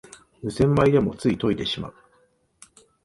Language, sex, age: Japanese, male, 40-49